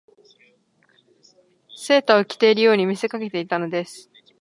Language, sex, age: Japanese, female, 19-29